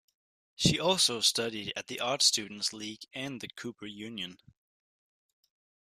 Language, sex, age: English, male, under 19